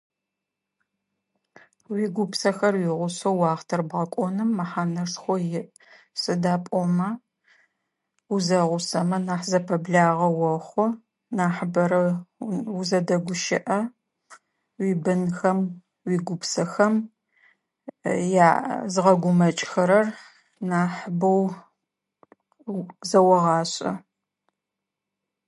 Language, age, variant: Adyghe, 40-49, Адыгабзэ (Кирил, пстэумэ зэдыряе)